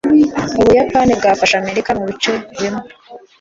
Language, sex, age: Kinyarwanda, female, 19-29